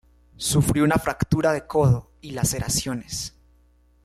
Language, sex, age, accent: Spanish, male, 19-29, Caribe: Cuba, Venezuela, Puerto Rico, República Dominicana, Panamá, Colombia caribeña, México caribeño, Costa del golfo de México